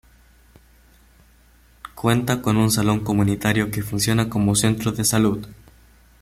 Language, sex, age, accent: Spanish, male, under 19, Caribe: Cuba, Venezuela, Puerto Rico, República Dominicana, Panamá, Colombia caribeña, México caribeño, Costa del golfo de México